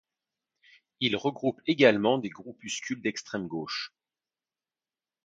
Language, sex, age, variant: French, male, 30-39, Français de métropole